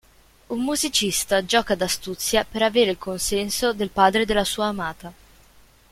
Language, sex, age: Italian, female, 19-29